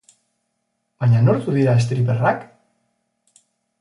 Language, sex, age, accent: Basque, male, 40-49, Mendebalekoa (Araba, Bizkaia, Gipuzkoako mendebaleko herri batzuk)